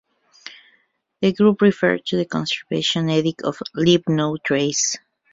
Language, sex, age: English, female, 30-39